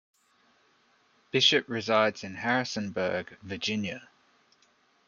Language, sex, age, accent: English, male, 30-39, Australian English